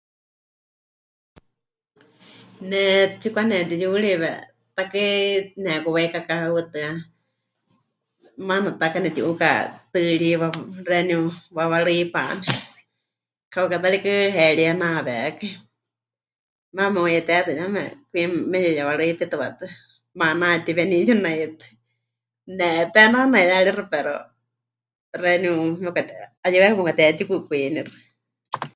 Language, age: Huichol, 30-39